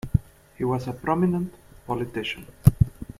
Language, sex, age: English, male, 19-29